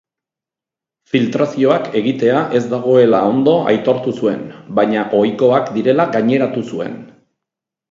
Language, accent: Basque, Erdialdekoa edo Nafarra (Gipuzkoa, Nafarroa)